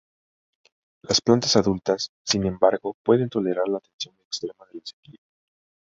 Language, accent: Spanish, México